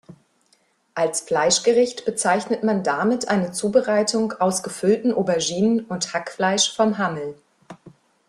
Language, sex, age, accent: German, female, 30-39, Deutschland Deutsch